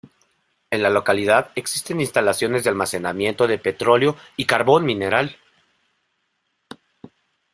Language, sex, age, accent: Spanish, male, 30-39, México